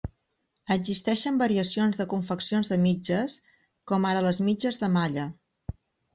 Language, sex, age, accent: Catalan, female, 50-59, Empordanès